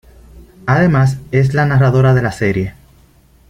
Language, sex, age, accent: Spanish, male, 19-29, Caribe: Cuba, Venezuela, Puerto Rico, República Dominicana, Panamá, Colombia caribeña, México caribeño, Costa del golfo de México